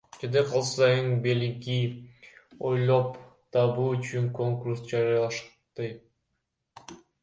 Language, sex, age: Kyrgyz, male, under 19